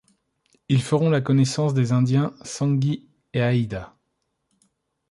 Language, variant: French, Français de métropole